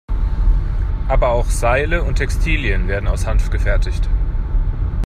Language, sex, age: German, male, 30-39